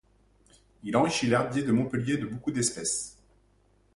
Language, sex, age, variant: French, male, 40-49, Français de métropole